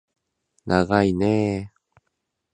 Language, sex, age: Japanese, male, 19-29